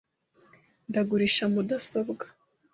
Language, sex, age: Kinyarwanda, female, 30-39